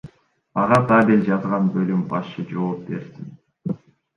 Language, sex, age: Kyrgyz, male, 19-29